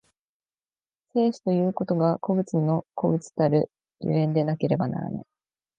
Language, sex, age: Japanese, female, 19-29